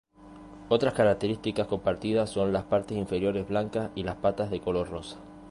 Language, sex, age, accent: Spanish, male, 30-39, España: Islas Canarias